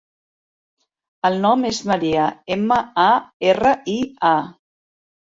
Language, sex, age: Catalan, female, 60-69